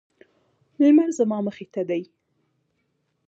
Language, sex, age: Pashto, female, 19-29